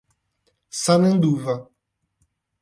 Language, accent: Portuguese, Paulista